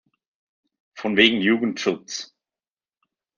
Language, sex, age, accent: German, male, 19-29, Schweizerdeutsch